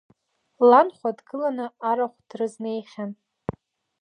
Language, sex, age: Abkhazian, female, 19-29